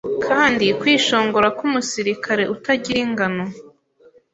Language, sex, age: Kinyarwanda, female, 19-29